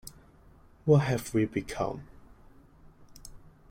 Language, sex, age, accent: English, male, 19-29, Hong Kong English